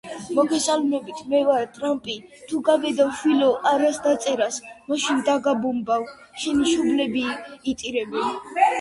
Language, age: Georgian, 19-29